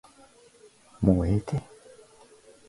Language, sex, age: Japanese, male, under 19